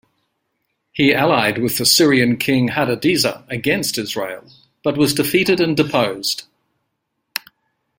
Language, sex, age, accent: English, male, 60-69, England English